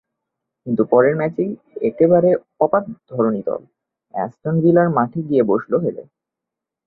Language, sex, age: Bengali, male, 19-29